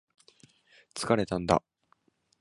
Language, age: Japanese, under 19